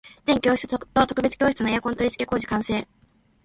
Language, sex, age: Japanese, female, 19-29